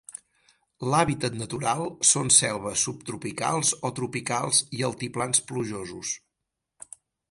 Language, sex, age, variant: Catalan, male, 40-49, Central